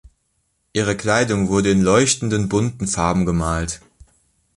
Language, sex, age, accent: German, male, 19-29, Deutschland Deutsch